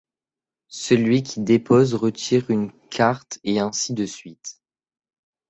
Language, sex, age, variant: French, male, under 19, Français de métropole